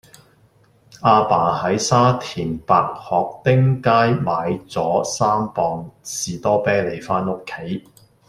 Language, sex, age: Cantonese, male, 50-59